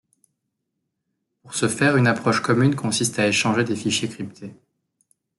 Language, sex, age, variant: French, male, 19-29, Français de métropole